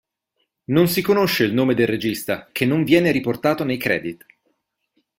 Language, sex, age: Italian, male, 30-39